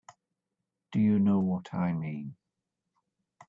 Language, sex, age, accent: English, male, 60-69, England English